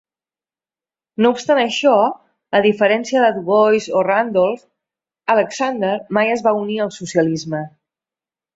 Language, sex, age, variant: Catalan, female, 40-49, Central